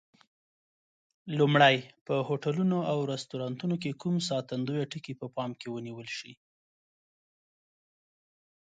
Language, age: Pashto, 30-39